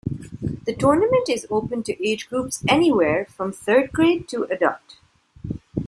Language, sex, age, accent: English, female, 30-39, India and South Asia (India, Pakistan, Sri Lanka)